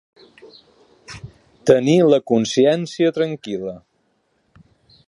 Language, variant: Catalan, Balear